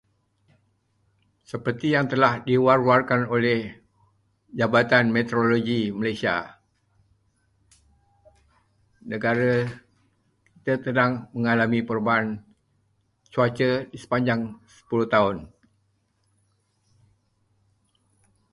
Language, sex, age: Malay, male, 70-79